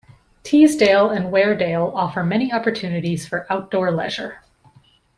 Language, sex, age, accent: English, female, 30-39, Canadian English